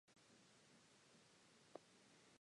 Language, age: English, 19-29